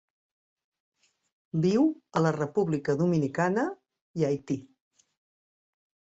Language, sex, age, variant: Catalan, female, 50-59, Central